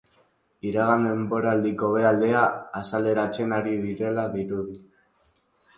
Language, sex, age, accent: Basque, female, 40-49, Mendebalekoa (Araba, Bizkaia, Gipuzkoako mendebaleko herri batzuk)